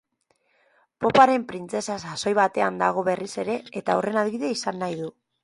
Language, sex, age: Basque, female, 19-29